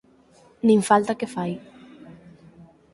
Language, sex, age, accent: Galician, female, 19-29, Normativo (estándar)